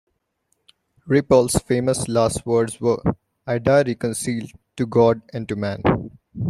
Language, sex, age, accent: English, male, 19-29, India and South Asia (India, Pakistan, Sri Lanka)